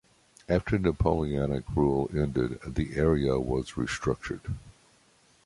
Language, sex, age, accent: English, male, 60-69, United States English